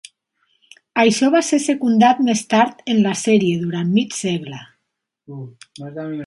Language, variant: Catalan, Septentrional